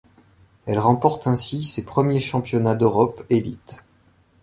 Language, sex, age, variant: French, male, 19-29, Français de métropole